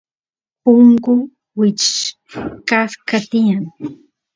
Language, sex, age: Santiago del Estero Quichua, female, 30-39